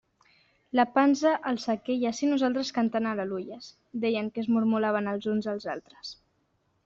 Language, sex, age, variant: Catalan, female, under 19, Central